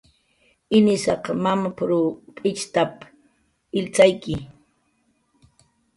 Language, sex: Jaqaru, female